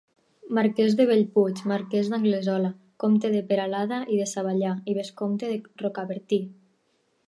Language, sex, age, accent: Catalan, female, 19-29, Tortosí